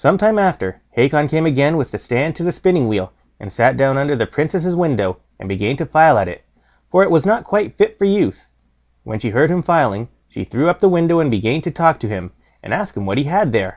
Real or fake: real